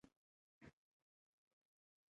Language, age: Pashto, 19-29